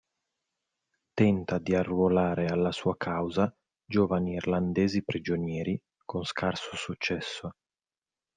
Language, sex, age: Italian, male, 30-39